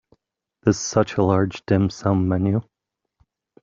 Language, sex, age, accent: English, male, 30-39, United States English